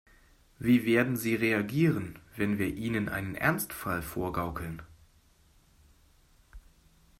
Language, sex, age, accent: German, male, 40-49, Deutschland Deutsch